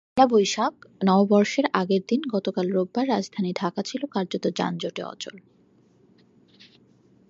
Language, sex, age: Bengali, female, 19-29